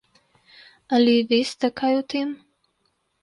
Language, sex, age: Slovenian, female, 19-29